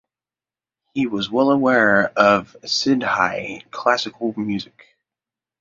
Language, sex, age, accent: English, male, 30-39, United States English